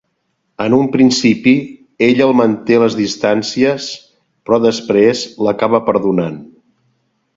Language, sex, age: Catalan, male, 60-69